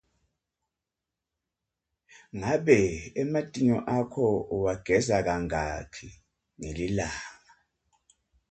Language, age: Swati, 50-59